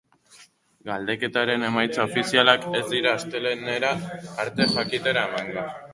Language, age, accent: Basque, under 19, Erdialdekoa edo Nafarra (Gipuzkoa, Nafarroa)